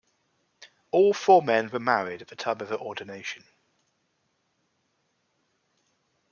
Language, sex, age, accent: English, male, 19-29, England English